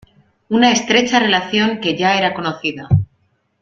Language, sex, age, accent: Spanish, female, 30-39, España: Centro-Sur peninsular (Madrid, Toledo, Castilla-La Mancha)